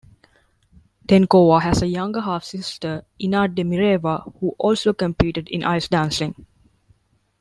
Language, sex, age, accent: English, female, 19-29, India and South Asia (India, Pakistan, Sri Lanka)